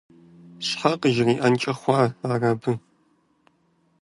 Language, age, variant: Kabardian, 19-29, Адыгэбзэ (Къэбэрдей, Кирил, псоми зэдай)